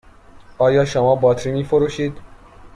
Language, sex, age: Persian, male, 19-29